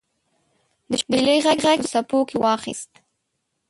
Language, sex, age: Pashto, female, 19-29